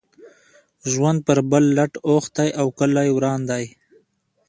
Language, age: Pashto, 19-29